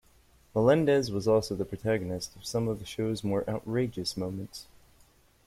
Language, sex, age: English, male, 30-39